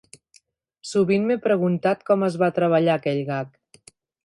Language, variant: Catalan, Central